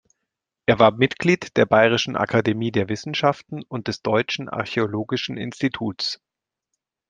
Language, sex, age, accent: German, male, 30-39, Deutschland Deutsch